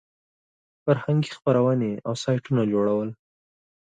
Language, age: Pashto, 19-29